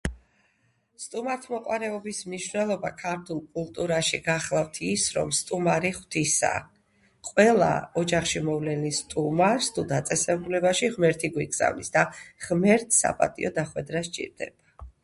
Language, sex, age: Georgian, female, 50-59